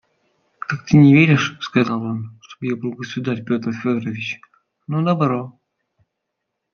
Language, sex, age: Russian, male, 19-29